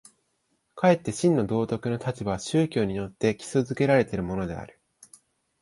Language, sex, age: Japanese, male, 19-29